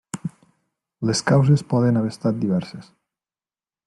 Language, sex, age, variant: Catalan, male, 19-29, Nord-Occidental